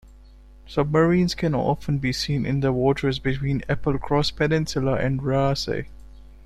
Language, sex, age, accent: English, male, 19-29, India and South Asia (India, Pakistan, Sri Lanka)